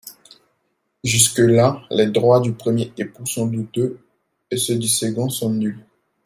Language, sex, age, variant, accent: French, male, 19-29, Français d'Afrique subsaharienne et des îles africaines, Français de Côte d’Ivoire